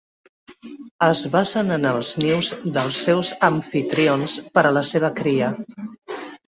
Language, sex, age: Catalan, female, 40-49